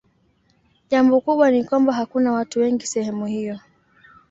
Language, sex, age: Swahili, female, 19-29